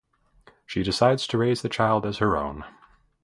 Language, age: English, 30-39